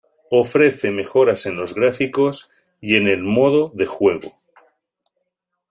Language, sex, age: Spanish, male, 50-59